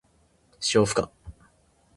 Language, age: Japanese, 19-29